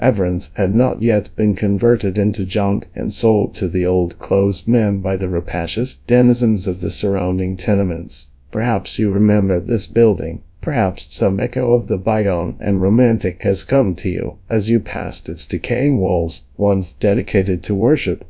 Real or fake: fake